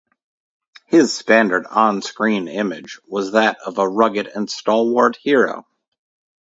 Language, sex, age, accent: English, male, 30-39, United States English